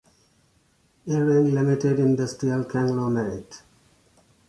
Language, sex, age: English, male, 40-49